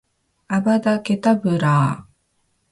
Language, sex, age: Japanese, female, 19-29